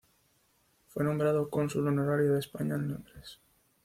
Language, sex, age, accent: Spanish, male, 19-29, España: Norte peninsular (Asturias, Castilla y León, Cantabria, País Vasco, Navarra, Aragón, La Rioja, Guadalajara, Cuenca)